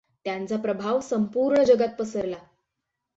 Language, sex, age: Marathi, female, 19-29